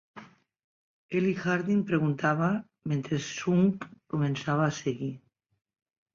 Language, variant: Catalan, Septentrional